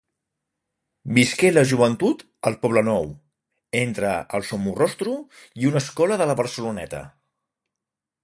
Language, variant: Catalan, Central